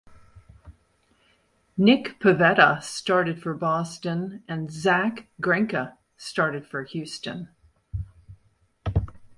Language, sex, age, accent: English, female, 50-59, United States English